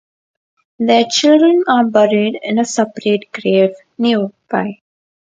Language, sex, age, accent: English, female, under 19, India and South Asia (India, Pakistan, Sri Lanka)